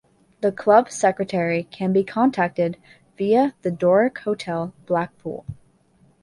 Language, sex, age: English, female, 19-29